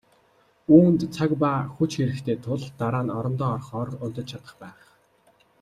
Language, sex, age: Mongolian, male, 19-29